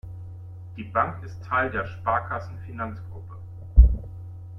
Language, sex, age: German, male, 50-59